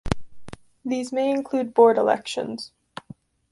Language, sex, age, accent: English, female, 19-29, United States English